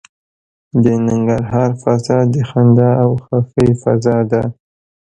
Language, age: Pashto, 19-29